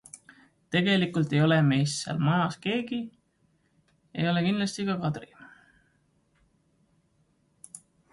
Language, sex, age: Estonian, male, 19-29